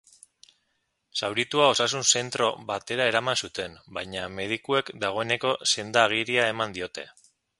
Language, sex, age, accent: Basque, male, 30-39, Mendebalekoa (Araba, Bizkaia, Gipuzkoako mendebaleko herri batzuk)